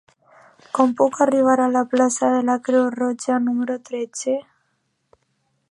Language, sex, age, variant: Catalan, female, under 19, Alacantí